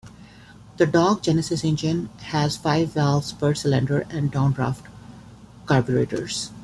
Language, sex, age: English, male, 30-39